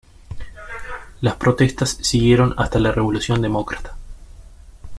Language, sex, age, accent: Spanish, male, 19-29, Rioplatense: Argentina, Uruguay, este de Bolivia, Paraguay